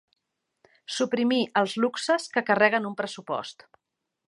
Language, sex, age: Catalan, female, 50-59